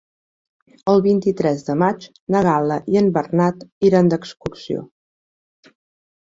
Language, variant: Catalan, Central